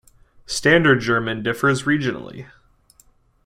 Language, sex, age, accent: English, male, 19-29, United States English